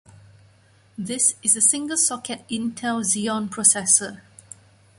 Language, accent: English, Malaysian English